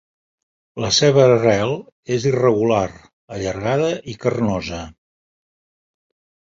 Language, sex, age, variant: Catalan, male, 60-69, Septentrional